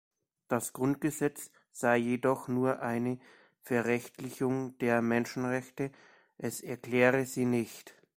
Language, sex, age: German, male, 19-29